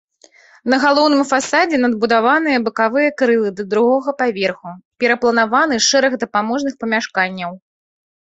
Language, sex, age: Belarusian, female, 30-39